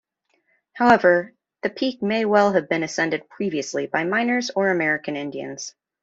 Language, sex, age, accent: English, female, 30-39, United States English